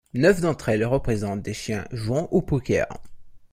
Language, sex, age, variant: French, male, 19-29, Français de métropole